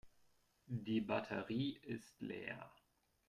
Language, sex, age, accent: German, male, 30-39, Deutschland Deutsch